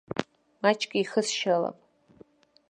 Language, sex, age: Abkhazian, female, under 19